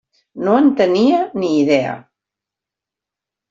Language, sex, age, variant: Catalan, female, 50-59, Central